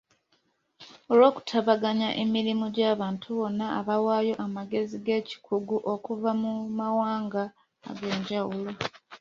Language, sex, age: Ganda, female, 19-29